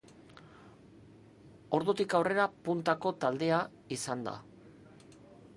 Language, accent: Basque, Mendebalekoa (Araba, Bizkaia, Gipuzkoako mendebaleko herri batzuk)